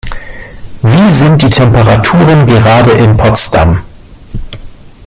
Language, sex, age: German, male, 50-59